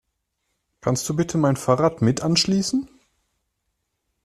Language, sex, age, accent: German, male, 30-39, Deutschland Deutsch